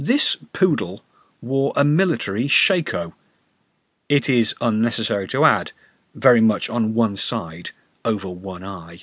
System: none